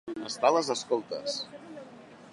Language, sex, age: Catalan, male, 50-59